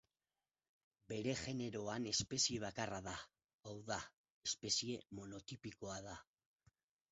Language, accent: Basque, Mendebalekoa (Araba, Bizkaia, Gipuzkoako mendebaleko herri batzuk)